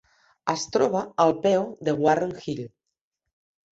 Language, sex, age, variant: Catalan, female, 50-59, Central